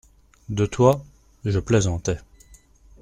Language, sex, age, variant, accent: French, male, 40-49, Français d'Europe, Français de Belgique